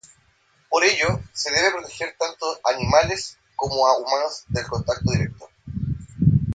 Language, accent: Spanish, Chileno: Chile, Cuyo